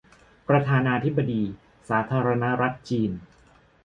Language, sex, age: Thai, male, 40-49